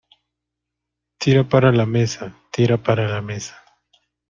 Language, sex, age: Spanish, male, 19-29